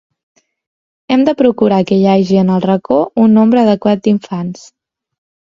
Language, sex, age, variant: Catalan, female, 19-29, Central